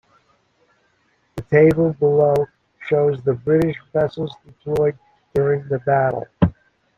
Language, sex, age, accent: English, male, 60-69, United States English